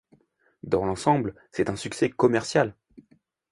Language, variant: French, Français de métropole